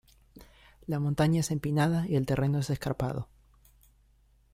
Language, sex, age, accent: Spanish, male, under 19, Rioplatense: Argentina, Uruguay, este de Bolivia, Paraguay